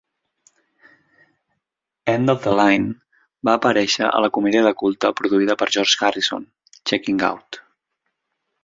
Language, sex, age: Catalan, male, 30-39